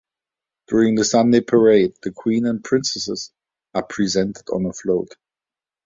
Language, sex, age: English, male, 30-39